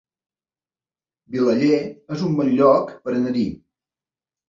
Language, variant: Catalan, Balear